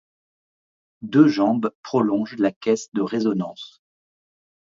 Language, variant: French, Français de métropole